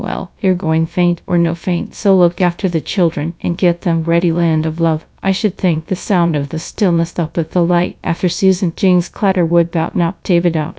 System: TTS, GradTTS